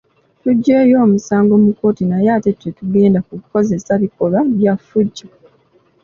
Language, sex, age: Ganda, female, 19-29